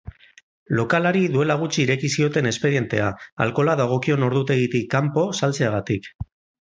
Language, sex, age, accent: Basque, male, 40-49, Mendebalekoa (Araba, Bizkaia, Gipuzkoako mendebaleko herri batzuk)